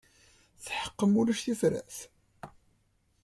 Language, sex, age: Kabyle, male, 19-29